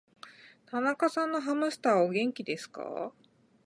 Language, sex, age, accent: Japanese, female, 30-39, 日本人